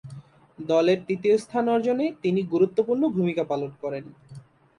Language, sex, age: Bengali, male, 19-29